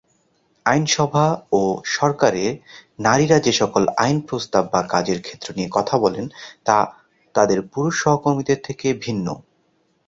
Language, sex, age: Bengali, male, 30-39